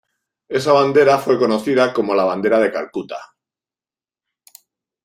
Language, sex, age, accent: Spanish, male, 40-49, España: Norte peninsular (Asturias, Castilla y León, Cantabria, País Vasco, Navarra, Aragón, La Rioja, Guadalajara, Cuenca)